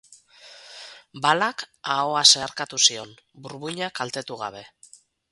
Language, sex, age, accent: Basque, female, 40-49, Mendebalekoa (Araba, Bizkaia, Gipuzkoako mendebaleko herri batzuk)